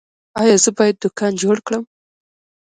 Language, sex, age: Pashto, female, 19-29